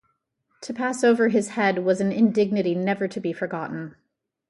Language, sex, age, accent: English, female, 40-49, United States English